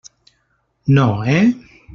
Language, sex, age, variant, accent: Catalan, male, 40-49, Valencià meridional, valencià